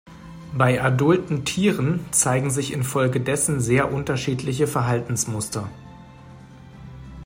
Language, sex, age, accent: German, male, 40-49, Deutschland Deutsch